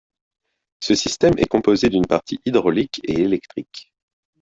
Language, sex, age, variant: French, male, 30-39, Français de métropole